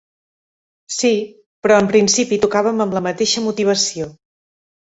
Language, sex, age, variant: Catalan, female, 40-49, Central